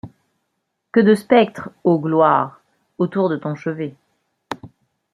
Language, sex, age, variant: French, female, 30-39, Français de métropole